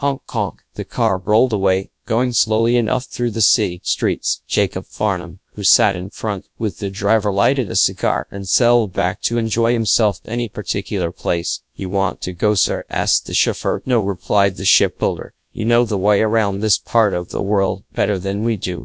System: TTS, GradTTS